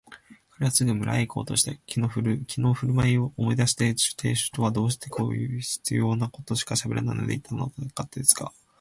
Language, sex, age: Japanese, male, 19-29